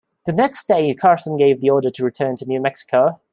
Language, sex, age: English, male, 19-29